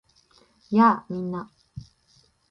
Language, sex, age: Japanese, female, 19-29